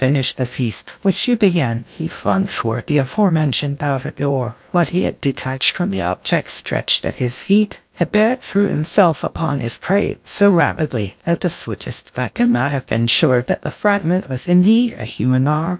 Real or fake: fake